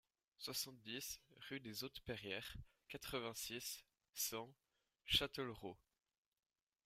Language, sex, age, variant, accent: French, male, under 19, Français d'Europe, Français de Suisse